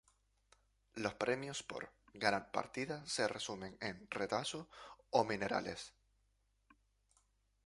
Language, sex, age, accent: Spanish, male, 19-29, España: Islas Canarias